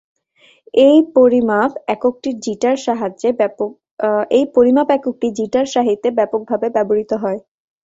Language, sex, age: Bengali, female, 19-29